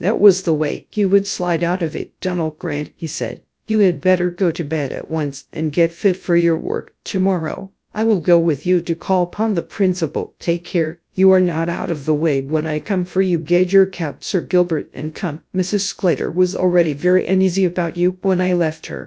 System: TTS, GradTTS